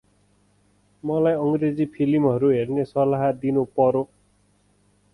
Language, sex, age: Nepali, male, 30-39